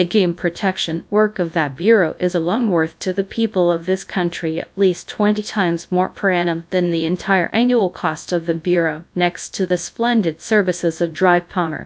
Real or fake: fake